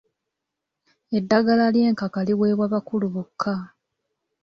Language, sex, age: Ganda, female, 19-29